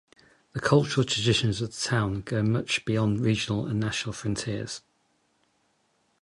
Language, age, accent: English, 50-59, England English